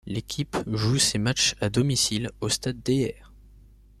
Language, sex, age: French, male, under 19